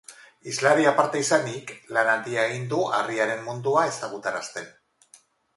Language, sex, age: Basque, female, 50-59